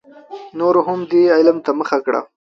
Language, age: Pashto, 19-29